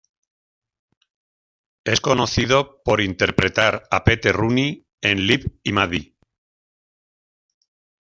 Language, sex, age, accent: Spanish, male, 50-59, España: Centro-Sur peninsular (Madrid, Toledo, Castilla-La Mancha)